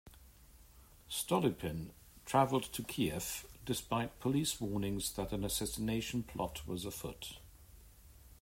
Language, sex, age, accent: English, male, 60-69, England English